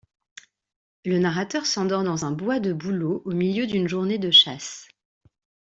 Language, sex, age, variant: French, female, 30-39, Français de métropole